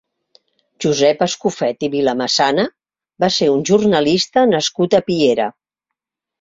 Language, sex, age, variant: Catalan, female, 60-69, Central